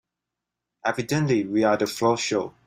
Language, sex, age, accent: English, male, 30-39, Malaysian English